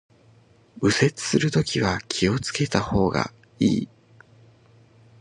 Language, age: Japanese, 19-29